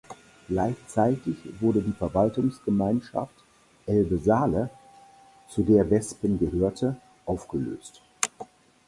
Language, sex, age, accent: German, male, 60-69, Deutschland Deutsch